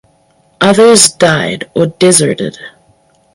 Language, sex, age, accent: English, female, 19-29, New Zealand English